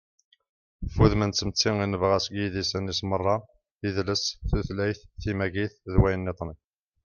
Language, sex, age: Kabyle, male, 50-59